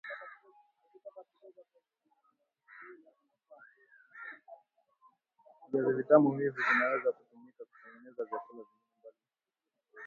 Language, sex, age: Swahili, male, 19-29